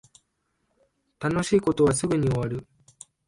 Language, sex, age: Japanese, male, 19-29